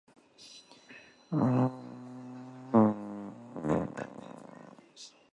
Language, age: English, 19-29